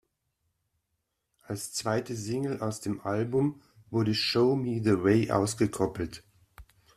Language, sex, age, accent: German, male, 50-59, Deutschland Deutsch